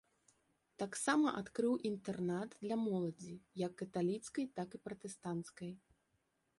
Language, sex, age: Belarusian, female, 40-49